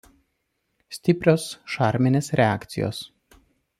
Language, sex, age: Lithuanian, male, 30-39